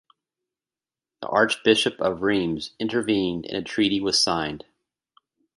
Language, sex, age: English, male, 40-49